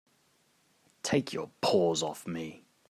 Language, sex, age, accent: English, male, 19-29, Australian English